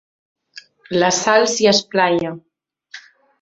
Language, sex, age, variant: Catalan, female, 19-29, Central